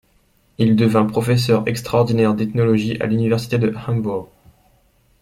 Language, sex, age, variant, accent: French, male, 19-29, Français des départements et régions d'outre-mer, Français de La Réunion